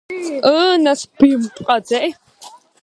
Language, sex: Abkhazian, female